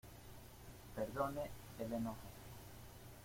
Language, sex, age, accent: Spanish, male, 30-39, Caribe: Cuba, Venezuela, Puerto Rico, República Dominicana, Panamá, Colombia caribeña, México caribeño, Costa del golfo de México